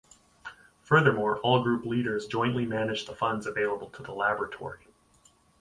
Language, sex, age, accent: English, male, 30-39, Canadian English